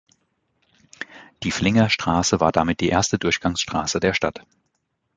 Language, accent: German, Deutschland Deutsch